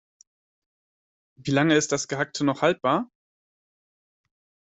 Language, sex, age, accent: German, male, 19-29, Deutschland Deutsch